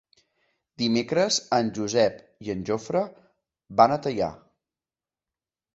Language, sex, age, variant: Catalan, male, 30-39, Central